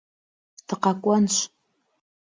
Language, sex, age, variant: Kabardian, female, 50-59, Адыгэбзэ (Къэбэрдей, Кирил, псоми зэдай)